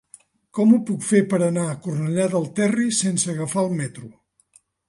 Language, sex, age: Catalan, male, 60-69